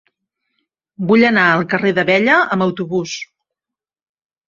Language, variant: Catalan, Central